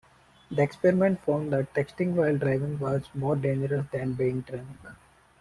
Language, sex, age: English, male, 19-29